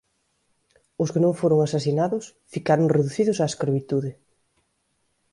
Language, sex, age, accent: Galician, female, 19-29, Central (gheada)